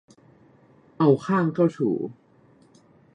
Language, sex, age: Thai, male, 19-29